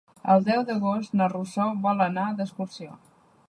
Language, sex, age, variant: Catalan, female, 30-39, Central